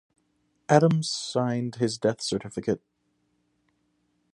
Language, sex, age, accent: English, male, under 19, United States English